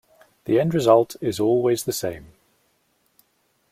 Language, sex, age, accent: English, male, 40-49, England English